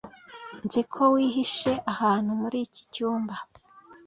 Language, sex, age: Kinyarwanda, female, 19-29